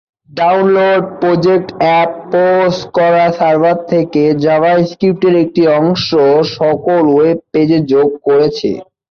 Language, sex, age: Bengali, male, 19-29